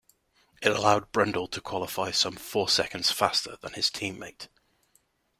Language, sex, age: English, male, 19-29